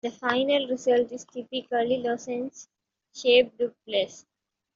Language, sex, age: English, female, 19-29